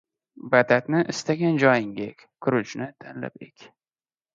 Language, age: Uzbek, 19-29